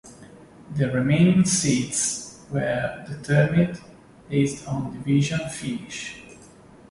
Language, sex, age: English, male, 19-29